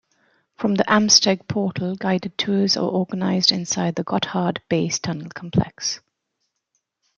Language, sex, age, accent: English, female, 40-49, England English